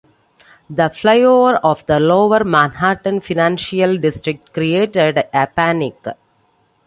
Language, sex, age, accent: English, female, 40-49, India and South Asia (India, Pakistan, Sri Lanka)